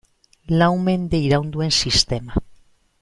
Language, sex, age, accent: Basque, female, 40-49, Mendebalekoa (Araba, Bizkaia, Gipuzkoako mendebaleko herri batzuk)